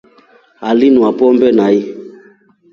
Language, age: Rombo, 30-39